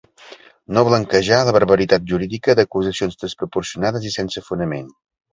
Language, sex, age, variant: Catalan, male, 50-59, Central